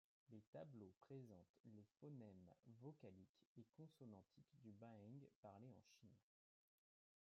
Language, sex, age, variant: French, male, 30-39, Français de métropole